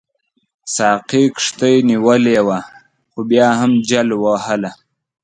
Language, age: Pashto, under 19